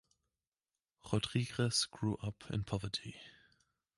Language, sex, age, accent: English, male, 19-29, England English